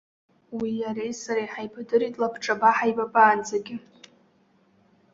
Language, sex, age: Abkhazian, female, under 19